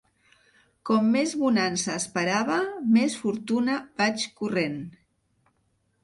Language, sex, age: Catalan, female, 60-69